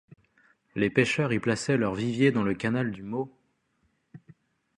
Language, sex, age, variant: French, male, 30-39, Français de métropole